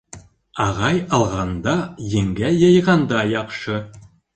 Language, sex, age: Bashkir, male, 19-29